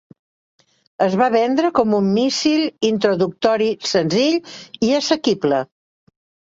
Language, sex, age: Catalan, female, 60-69